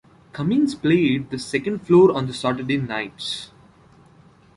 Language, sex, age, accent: English, male, 19-29, India and South Asia (India, Pakistan, Sri Lanka)